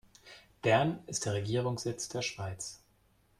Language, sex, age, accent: German, male, 40-49, Deutschland Deutsch